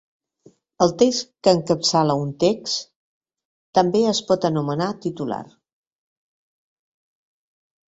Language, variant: Catalan, Septentrional